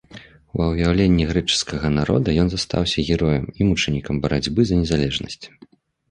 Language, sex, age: Belarusian, male, 30-39